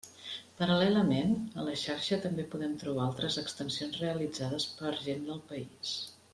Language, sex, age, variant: Catalan, female, 50-59, Central